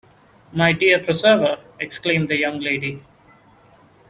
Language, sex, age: English, male, 19-29